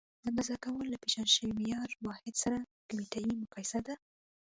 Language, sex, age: Pashto, female, 19-29